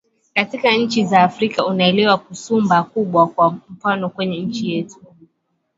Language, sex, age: Swahili, female, 19-29